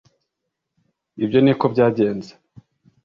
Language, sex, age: Kinyarwanda, male, 19-29